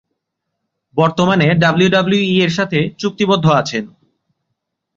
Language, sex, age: Bengali, male, 19-29